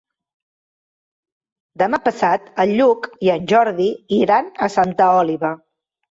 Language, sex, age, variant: Catalan, female, 30-39, Central